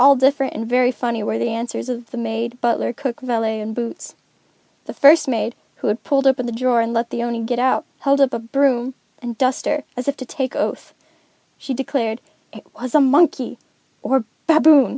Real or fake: real